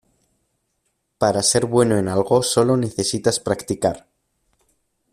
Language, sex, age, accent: Spanish, male, under 19, España: Centro-Sur peninsular (Madrid, Toledo, Castilla-La Mancha)